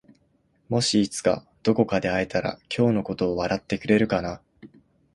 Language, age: Japanese, 19-29